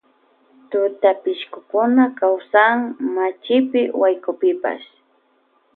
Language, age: Loja Highland Quichua, 19-29